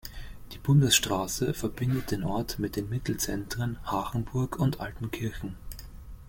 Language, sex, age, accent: German, male, 19-29, Österreichisches Deutsch